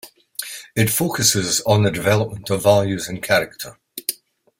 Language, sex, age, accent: English, male, 70-79, Scottish English